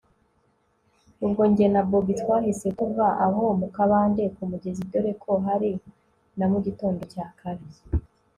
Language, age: Kinyarwanda, 19-29